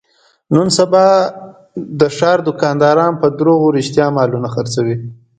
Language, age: Pashto, 19-29